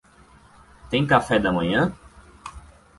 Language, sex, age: Portuguese, male, 19-29